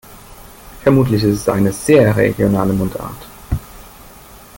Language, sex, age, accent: German, male, 40-49, Deutschland Deutsch